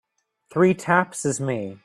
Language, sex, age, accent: English, male, 19-29, United States English